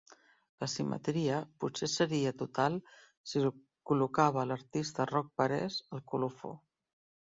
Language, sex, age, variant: Catalan, female, 50-59, Central